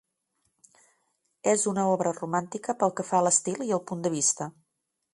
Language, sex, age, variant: Catalan, female, 50-59, Nord-Occidental